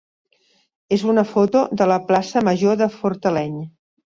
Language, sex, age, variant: Catalan, female, 60-69, Central